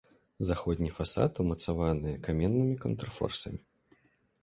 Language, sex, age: Belarusian, male, 30-39